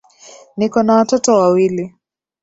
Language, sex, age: Swahili, female, 19-29